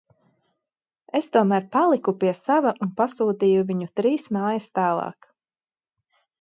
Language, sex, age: Latvian, female, 30-39